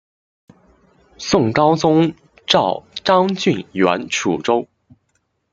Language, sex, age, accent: Chinese, male, 19-29, 出生地：山东省